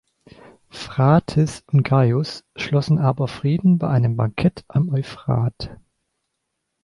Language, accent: German, Deutschland Deutsch